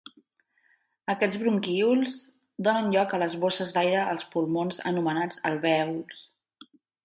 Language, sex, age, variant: Catalan, female, 30-39, Central